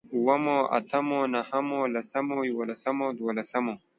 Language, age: Pashto, 19-29